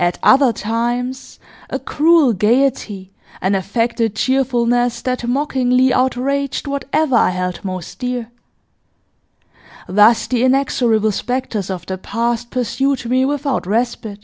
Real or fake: real